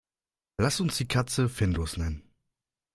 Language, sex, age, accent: German, male, 19-29, Deutschland Deutsch